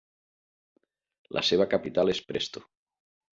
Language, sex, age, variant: Catalan, male, 50-59, Central